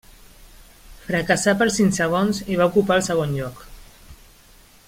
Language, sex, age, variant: Catalan, female, 30-39, Central